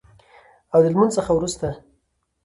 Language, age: Pashto, 19-29